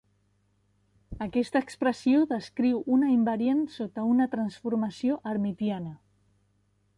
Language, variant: Catalan, Central